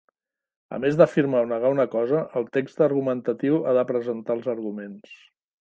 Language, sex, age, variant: Catalan, male, 60-69, Central